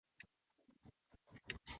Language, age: Japanese, 19-29